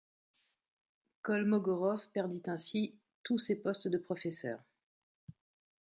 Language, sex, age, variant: French, female, 40-49, Français de métropole